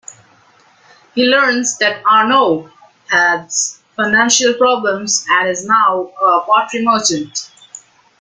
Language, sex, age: English, male, under 19